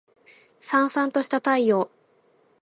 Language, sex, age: Japanese, female, 19-29